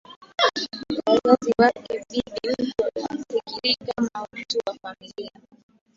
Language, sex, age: Swahili, female, 19-29